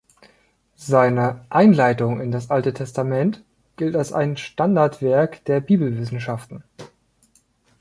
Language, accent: German, Deutschland Deutsch